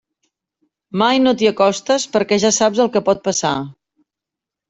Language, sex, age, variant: Catalan, female, 50-59, Central